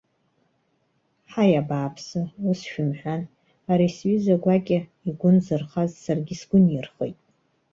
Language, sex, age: Abkhazian, female, 40-49